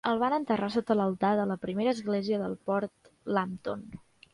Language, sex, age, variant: Catalan, female, 19-29, Central